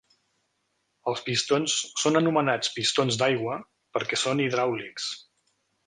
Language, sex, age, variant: Catalan, male, 50-59, Central